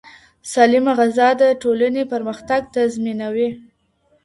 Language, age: Pashto, under 19